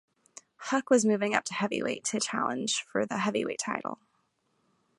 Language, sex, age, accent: English, female, 19-29, United States English